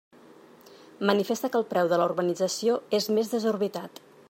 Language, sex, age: Catalan, female, 40-49